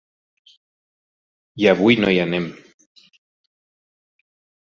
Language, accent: Catalan, occidental